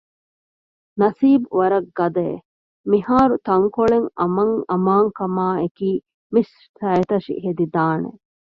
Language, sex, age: Divehi, female, 30-39